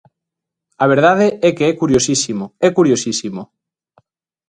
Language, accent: Galician, Normativo (estándar)